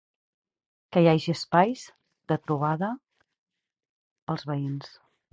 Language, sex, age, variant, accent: Catalan, female, 40-49, Central, Camp de Tarragona